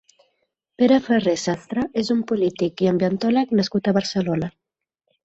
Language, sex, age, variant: Catalan, female, 30-39, Central